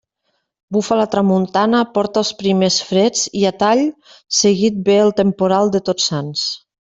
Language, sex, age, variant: Catalan, female, 40-49, Nord-Occidental